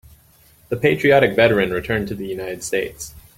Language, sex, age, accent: English, male, 19-29, United States English